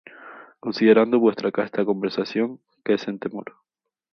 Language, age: Spanish, 19-29